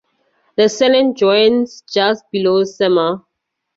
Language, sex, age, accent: English, female, 30-39, Southern African (South Africa, Zimbabwe, Namibia)